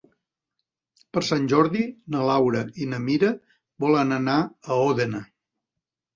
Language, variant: Catalan, Central